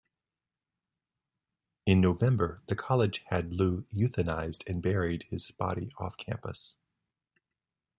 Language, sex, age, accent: English, male, 50-59, United States English